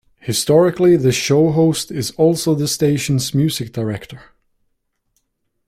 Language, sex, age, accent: English, male, 19-29, United States English